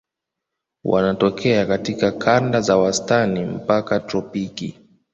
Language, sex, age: Swahili, male, 19-29